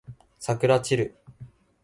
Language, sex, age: Japanese, male, 19-29